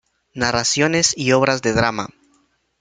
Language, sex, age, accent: Spanish, male, 19-29, América central